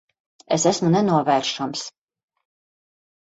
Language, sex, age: Latvian, female, 50-59